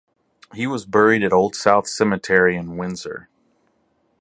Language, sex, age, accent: English, male, 40-49, United States English